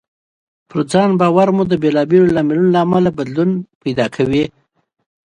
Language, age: Pashto, 40-49